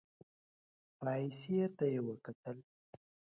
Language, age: Pashto, 19-29